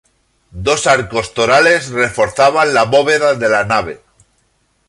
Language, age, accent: Spanish, 40-49, España: Centro-Sur peninsular (Madrid, Toledo, Castilla-La Mancha)